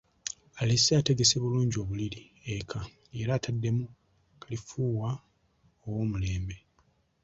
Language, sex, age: Ganda, male, 19-29